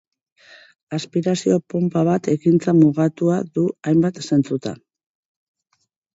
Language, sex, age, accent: Basque, female, 40-49, Mendebalekoa (Araba, Bizkaia, Gipuzkoako mendebaleko herri batzuk)